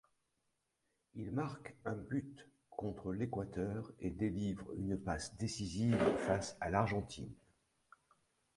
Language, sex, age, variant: French, male, 60-69, Français de métropole